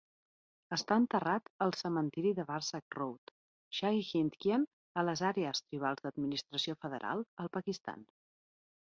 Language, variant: Catalan, Central